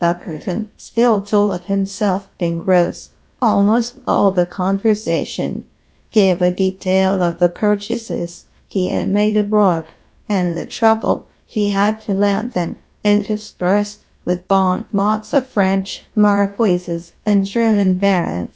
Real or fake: fake